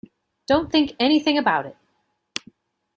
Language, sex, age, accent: English, female, 40-49, United States English